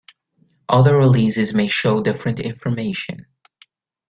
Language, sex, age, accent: English, male, 19-29, United States English